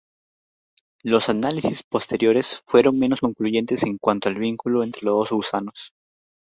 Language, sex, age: Spanish, male, under 19